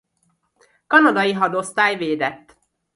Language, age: Hungarian, 30-39